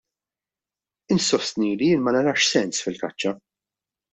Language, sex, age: Maltese, male, 40-49